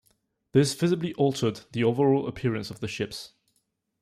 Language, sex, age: English, male, 19-29